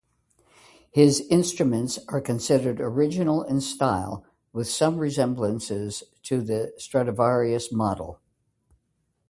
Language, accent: English, United States English